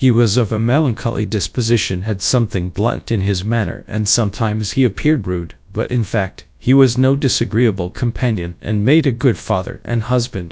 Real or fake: fake